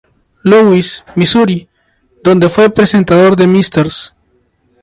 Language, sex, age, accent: Spanish, male, 19-29, Andino-Pacífico: Colombia, Perú, Ecuador, oeste de Bolivia y Venezuela andina